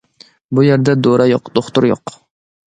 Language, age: Uyghur, 19-29